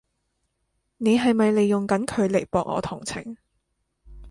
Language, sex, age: Cantonese, female, 19-29